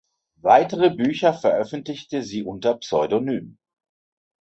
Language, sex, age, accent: German, male, 60-69, Deutschland Deutsch